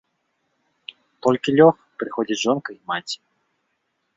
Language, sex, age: Belarusian, male, 19-29